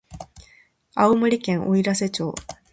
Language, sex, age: Japanese, female, 19-29